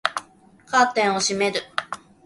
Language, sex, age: Japanese, female, 19-29